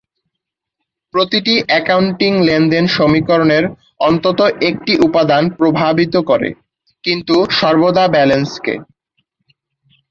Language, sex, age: Bengali, male, 19-29